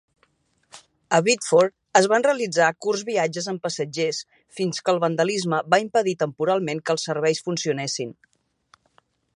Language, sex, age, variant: Catalan, female, 40-49, Central